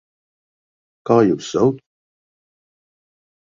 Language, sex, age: Latvian, male, 40-49